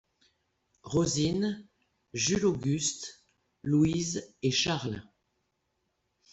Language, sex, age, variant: French, female, 60-69, Français de métropole